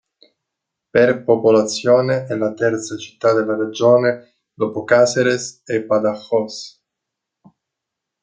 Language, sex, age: Italian, male, 19-29